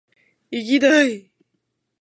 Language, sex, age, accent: Japanese, female, 19-29, 東京